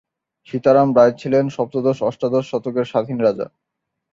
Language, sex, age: Bengali, male, 19-29